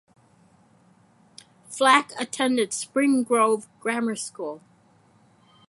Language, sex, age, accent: English, female, 60-69, United States English